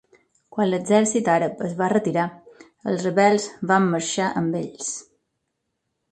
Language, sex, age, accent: Catalan, female, 40-49, mallorquí